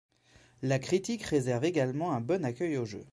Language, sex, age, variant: French, male, 30-39, Français de métropole